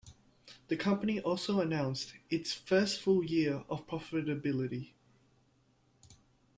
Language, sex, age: English, male, 19-29